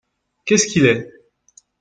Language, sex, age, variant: French, male, 30-39, Français de métropole